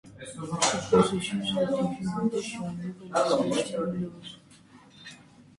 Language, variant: French, Français d'Europe